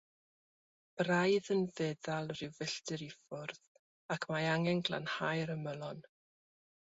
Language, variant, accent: Welsh, South-Western Welsh, Y Deyrnas Unedig Cymraeg